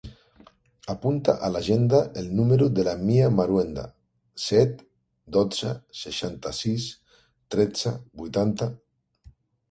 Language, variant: Catalan, Central